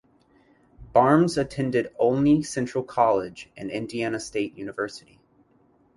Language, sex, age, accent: English, male, 19-29, United States English